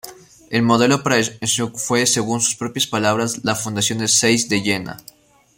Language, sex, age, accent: Spanish, male, 19-29, Andino-Pacífico: Colombia, Perú, Ecuador, oeste de Bolivia y Venezuela andina